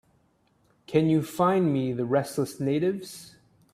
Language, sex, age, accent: English, male, 30-39, Canadian English